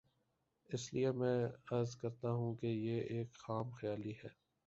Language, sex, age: Urdu, male, 19-29